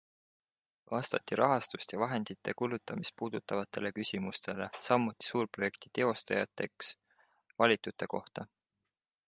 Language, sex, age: Estonian, male, 19-29